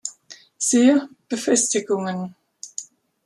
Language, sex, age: German, female, 50-59